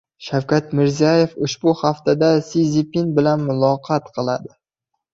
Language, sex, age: Uzbek, male, under 19